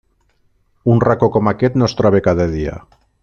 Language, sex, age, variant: Catalan, male, 40-49, Nord-Occidental